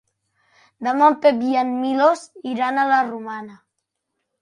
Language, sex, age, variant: Catalan, male, 40-49, Central